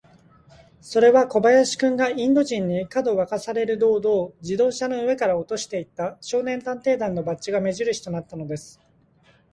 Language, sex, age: Japanese, male, 30-39